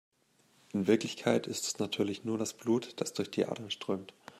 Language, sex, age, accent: German, male, 19-29, Deutschland Deutsch